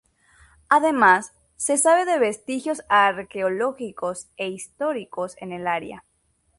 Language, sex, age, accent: Spanish, female, 19-29, América central; Caribe: Cuba, Venezuela, Puerto Rico, República Dominicana, Panamá, Colombia caribeña, México caribeño, Costa del golfo de México